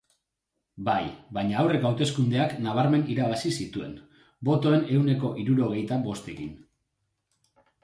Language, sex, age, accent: Basque, male, 30-39, Mendebalekoa (Araba, Bizkaia, Gipuzkoako mendebaleko herri batzuk)